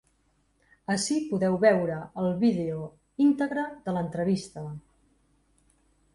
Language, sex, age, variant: Catalan, female, 40-49, Central